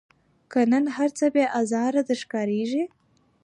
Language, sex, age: Pashto, female, 19-29